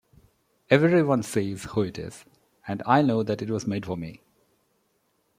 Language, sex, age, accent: English, male, 40-49, India and South Asia (India, Pakistan, Sri Lanka)